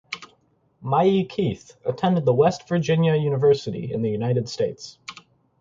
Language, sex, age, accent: English, male, 19-29, United States English